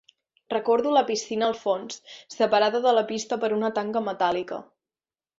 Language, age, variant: Catalan, 19-29, Central